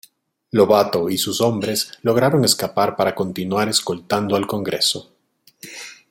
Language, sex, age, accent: Spanish, male, 40-49, Andino-Pacífico: Colombia, Perú, Ecuador, oeste de Bolivia y Venezuela andina